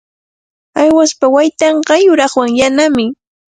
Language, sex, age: Cajatambo North Lima Quechua, female, 30-39